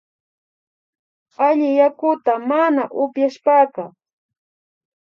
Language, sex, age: Imbabura Highland Quichua, female, 30-39